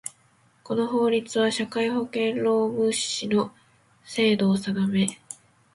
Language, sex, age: Japanese, female, 19-29